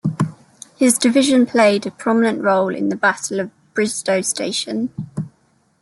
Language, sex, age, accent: English, female, 19-29, England English